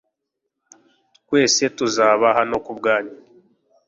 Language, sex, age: Kinyarwanda, male, 19-29